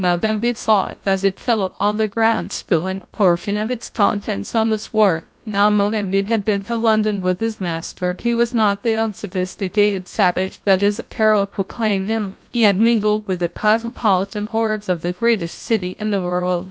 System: TTS, GlowTTS